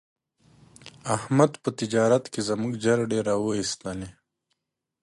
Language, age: Pashto, 30-39